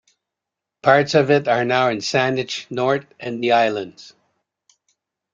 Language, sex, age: English, male, 50-59